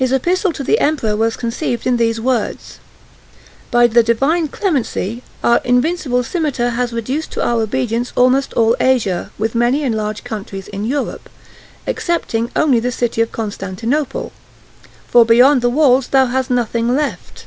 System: none